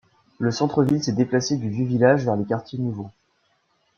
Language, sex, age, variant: French, male, 19-29, Français de métropole